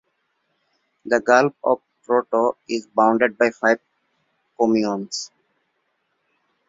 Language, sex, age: English, male, 19-29